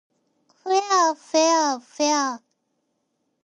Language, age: Japanese, 19-29